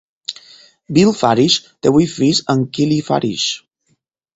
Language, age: Catalan, 19-29